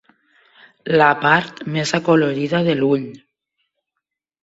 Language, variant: Catalan, Septentrional